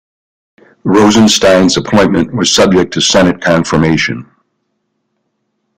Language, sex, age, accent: English, male, 60-69, United States English